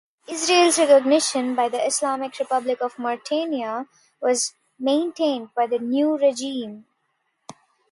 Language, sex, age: English, female, 19-29